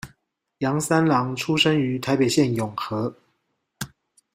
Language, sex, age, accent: Chinese, male, 30-39, 出生地：高雄市